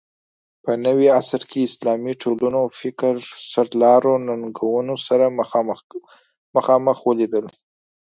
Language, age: Pashto, 19-29